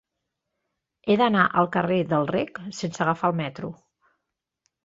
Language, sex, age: Catalan, female, 40-49